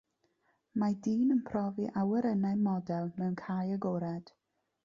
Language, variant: Welsh, South-Western Welsh